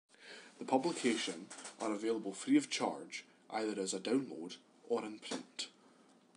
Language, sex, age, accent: English, male, 19-29, Scottish English